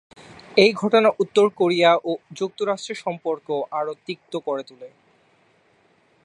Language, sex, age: Bengali, male, 19-29